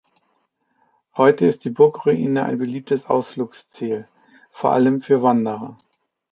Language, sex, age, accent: German, male, 40-49, Deutschland Deutsch